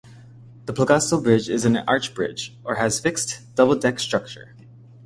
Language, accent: English, United States English